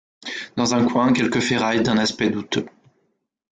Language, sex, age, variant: French, male, 30-39, Français de métropole